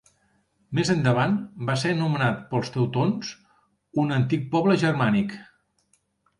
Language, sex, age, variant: Catalan, male, 50-59, Central